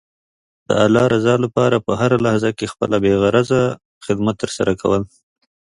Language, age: Pashto, 30-39